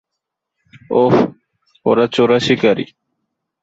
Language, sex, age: Bengali, male, 19-29